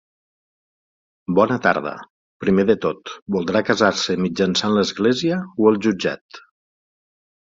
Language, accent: Catalan, central; nord-occidental